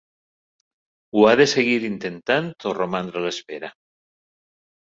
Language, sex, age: Catalan, male, 60-69